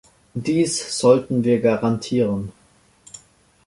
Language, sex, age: German, male, under 19